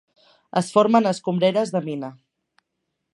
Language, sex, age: Catalan, female, 19-29